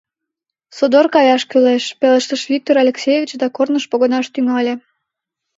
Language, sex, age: Mari, female, under 19